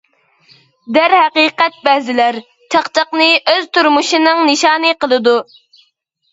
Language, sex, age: Uyghur, female, under 19